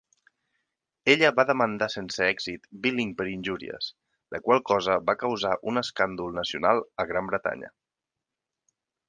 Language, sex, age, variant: Catalan, male, 30-39, Central